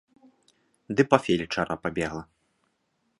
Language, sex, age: Belarusian, male, 30-39